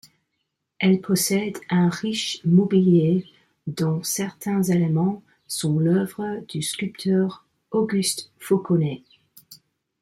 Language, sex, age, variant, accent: French, female, 40-49, Français d'Europe, Français du Royaume-Uni